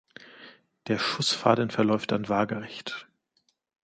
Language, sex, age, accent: German, male, 30-39, Deutschland Deutsch